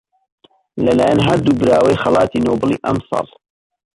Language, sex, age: Central Kurdish, male, 30-39